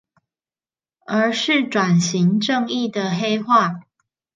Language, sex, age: Chinese, female, 30-39